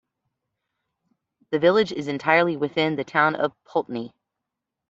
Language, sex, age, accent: English, female, 50-59, United States English